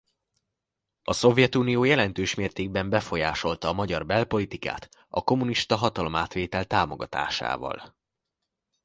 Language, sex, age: Hungarian, male, under 19